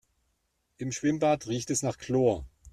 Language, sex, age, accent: German, male, 40-49, Deutschland Deutsch